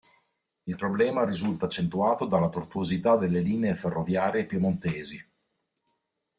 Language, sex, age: Italian, male, 40-49